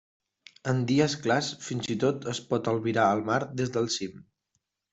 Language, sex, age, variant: Catalan, male, 19-29, Central